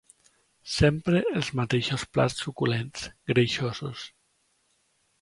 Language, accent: Catalan, valencià